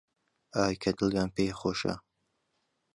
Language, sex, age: Central Kurdish, male, 30-39